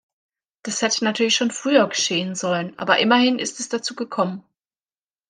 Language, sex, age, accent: German, female, 19-29, Deutschland Deutsch